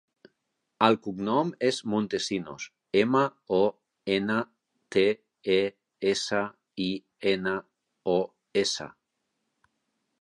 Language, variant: Catalan, Central